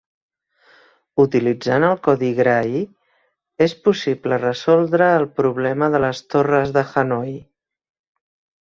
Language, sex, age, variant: Catalan, female, 50-59, Central